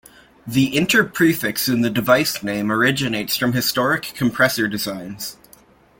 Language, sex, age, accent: English, male, under 19, Canadian English